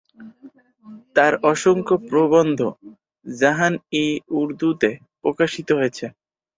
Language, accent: Bengali, Native